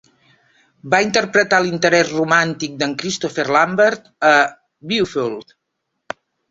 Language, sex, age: Catalan, female, 60-69